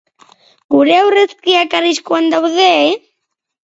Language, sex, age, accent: Basque, female, 50-59, Erdialdekoa edo Nafarra (Gipuzkoa, Nafarroa)